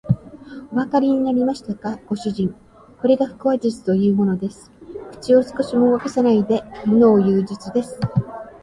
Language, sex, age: Japanese, female, 60-69